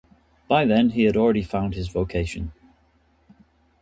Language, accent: English, England English